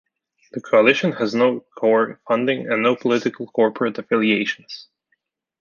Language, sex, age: English, male, 19-29